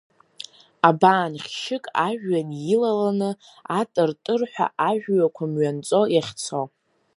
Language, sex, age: Abkhazian, female, under 19